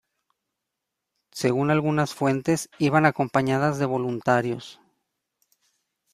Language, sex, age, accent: Spanish, male, 30-39, México